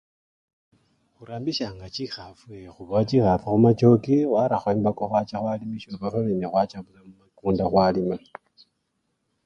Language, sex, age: Luyia, male, 19-29